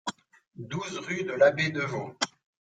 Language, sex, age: French, male, 40-49